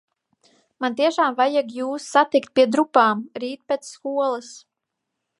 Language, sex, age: Latvian, female, 19-29